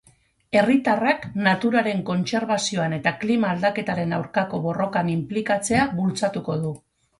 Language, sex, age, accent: Basque, female, 40-49, Mendebalekoa (Araba, Bizkaia, Gipuzkoako mendebaleko herri batzuk)